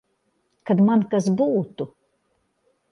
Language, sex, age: Latvian, female, 60-69